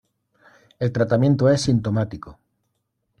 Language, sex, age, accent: Spanish, male, 50-59, España: Sur peninsular (Andalucia, Extremadura, Murcia)